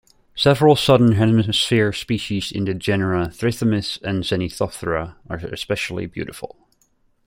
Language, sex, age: English, male, 30-39